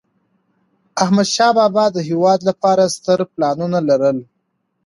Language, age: Pashto, 30-39